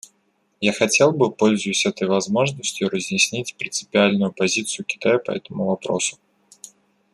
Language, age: Russian, 19-29